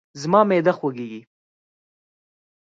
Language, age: Pashto, under 19